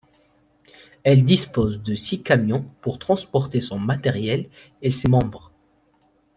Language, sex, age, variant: French, male, under 19, Français de métropole